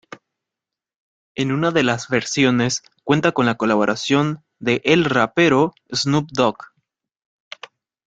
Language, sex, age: Spanish, male, 19-29